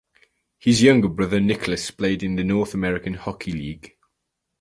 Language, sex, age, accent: English, male, under 19, England English